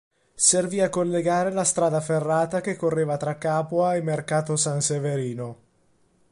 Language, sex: Italian, male